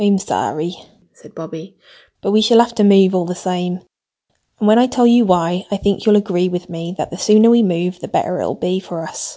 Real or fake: real